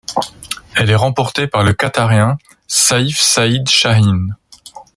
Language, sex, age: French, male, 30-39